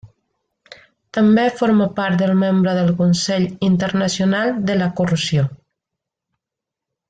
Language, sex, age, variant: Catalan, female, 30-39, Central